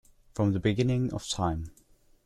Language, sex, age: English, male, under 19